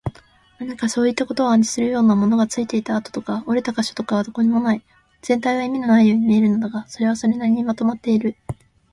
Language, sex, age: Japanese, female, 19-29